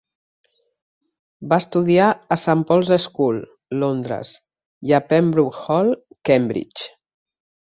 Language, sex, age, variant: Catalan, female, 50-59, Central